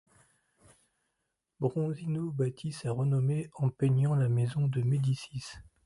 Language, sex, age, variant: French, male, 40-49, Français de métropole